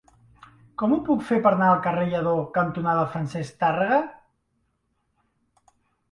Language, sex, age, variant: Catalan, male, 40-49, Central